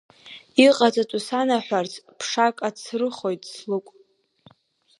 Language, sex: Abkhazian, female